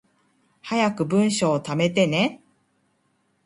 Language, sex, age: Japanese, female, 40-49